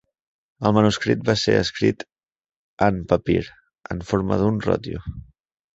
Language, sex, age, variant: Catalan, male, 30-39, Central